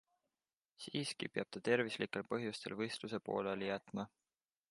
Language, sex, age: Estonian, male, 19-29